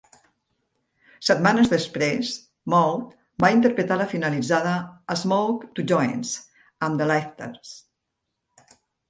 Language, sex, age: Catalan, female, 60-69